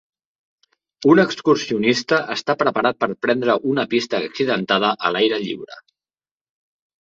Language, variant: Catalan, Central